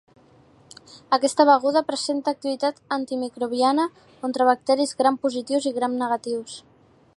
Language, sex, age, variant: Catalan, female, 19-29, Central